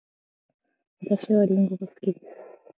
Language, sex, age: Japanese, female, 19-29